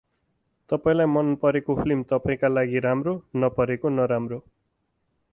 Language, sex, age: Nepali, male, 30-39